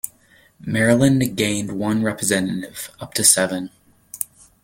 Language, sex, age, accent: English, male, under 19, United States English